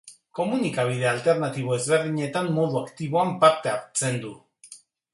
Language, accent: Basque, Erdialdekoa edo Nafarra (Gipuzkoa, Nafarroa)